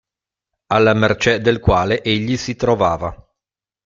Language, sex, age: Italian, male, 50-59